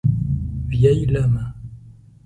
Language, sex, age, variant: French, male, 40-49, Français de métropole